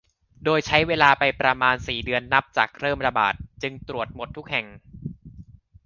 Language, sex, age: Thai, male, 19-29